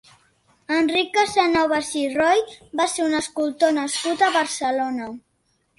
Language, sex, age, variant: Catalan, female, under 19, Central